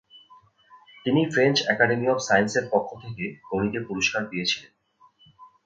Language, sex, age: Bengali, male, 19-29